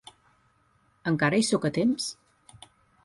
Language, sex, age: Catalan, female, 50-59